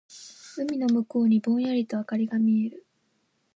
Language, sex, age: Japanese, female, 19-29